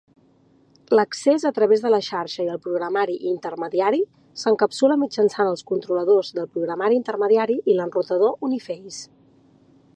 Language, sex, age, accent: Catalan, female, 30-39, central; nord-occidental